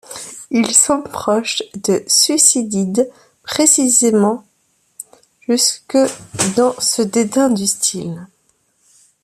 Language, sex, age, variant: French, female, 30-39, Français de métropole